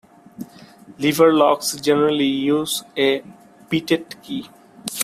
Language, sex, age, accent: English, male, 19-29, India and South Asia (India, Pakistan, Sri Lanka)